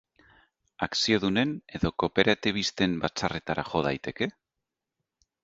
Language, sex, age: Basque, male, 40-49